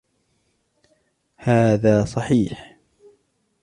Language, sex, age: Arabic, male, 19-29